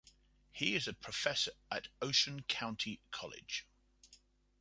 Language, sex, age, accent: English, male, 50-59, England English